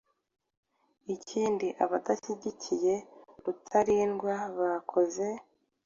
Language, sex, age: Kinyarwanda, female, 19-29